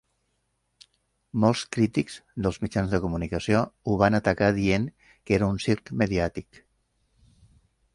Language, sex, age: Catalan, male, 70-79